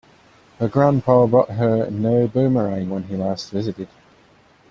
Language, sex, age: English, male, 19-29